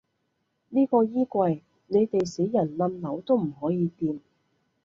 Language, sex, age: Cantonese, female, 30-39